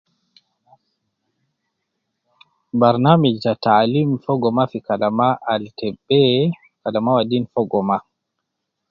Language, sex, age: Nubi, male, 50-59